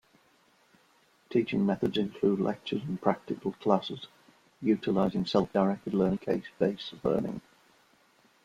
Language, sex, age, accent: English, male, 60-69, England English